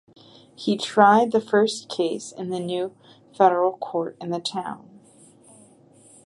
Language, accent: English, United States English